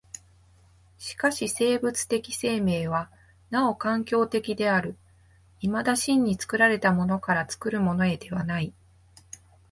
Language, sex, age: Japanese, female, 30-39